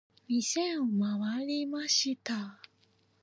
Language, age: Japanese, 19-29